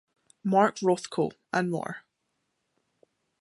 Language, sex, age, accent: English, female, 19-29, Scottish English